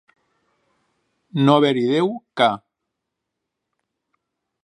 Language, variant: Catalan, Central